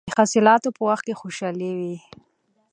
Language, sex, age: Pashto, female, 19-29